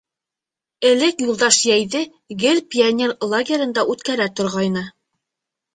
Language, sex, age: Bashkir, female, 19-29